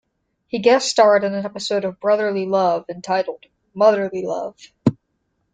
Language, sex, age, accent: English, female, under 19, United States English